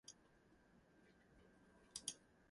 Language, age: English, 19-29